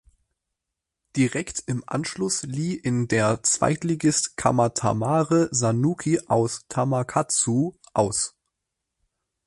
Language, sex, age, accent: German, male, 19-29, Deutschland Deutsch